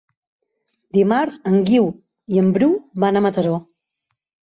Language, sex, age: Catalan, female, 40-49